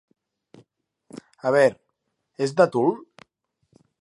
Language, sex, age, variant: Catalan, male, 30-39, Central